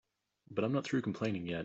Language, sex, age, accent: English, male, 30-39, Australian English